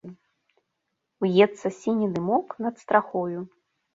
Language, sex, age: Belarusian, female, 30-39